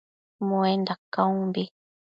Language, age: Matsés, 19-29